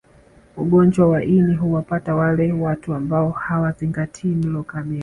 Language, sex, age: Swahili, female, 30-39